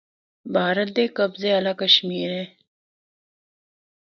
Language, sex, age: Northern Hindko, female, 19-29